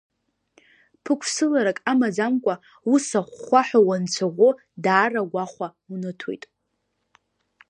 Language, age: Abkhazian, under 19